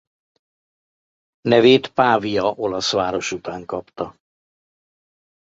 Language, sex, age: Hungarian, male, 60-69